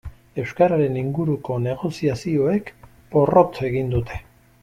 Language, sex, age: Basque, male, 60-69